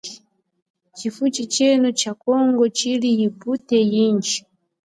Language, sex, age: Chokwe, female, 40-49